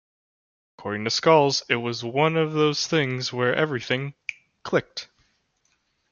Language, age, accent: English, 19-29, United States English